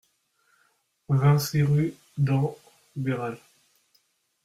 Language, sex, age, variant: French, male, 19-29, Français de métropole